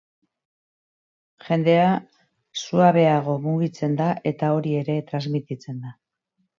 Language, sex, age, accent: Basque, female, 60-69, Erdialdekoa edo Nafarra (Gipuzkoa, Nafarroa)